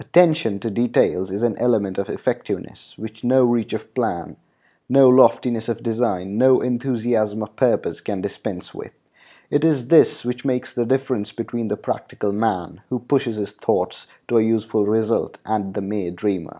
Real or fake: real